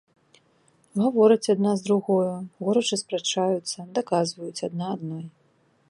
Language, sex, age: Belarusian, female, 19-29